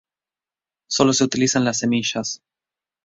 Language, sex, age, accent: Spanish, male, 19-29, Rioplatense: Argentina, Uruguay, este de Bolivia, Paraguay